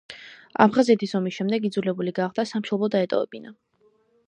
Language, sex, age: Georgian, female, under 19